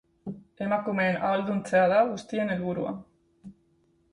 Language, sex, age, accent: Basque, female, 19-29, Mendebalekoa (Araba, Bizkaia, Gipuzkoako mendebaleko herri batzuk)